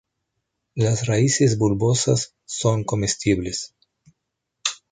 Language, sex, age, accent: Spanish, male, 50-59, Rioplatense: Argentina, Uruguay, este de Bolivia, Paraguay